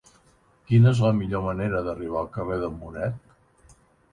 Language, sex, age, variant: Catalan, male, 60-69, Central